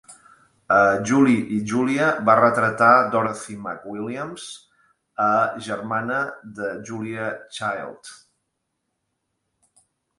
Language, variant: Catalan, Central